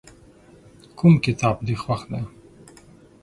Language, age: Pashto, 30-39